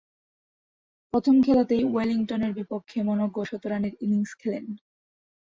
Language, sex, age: Bengali, female, 19-29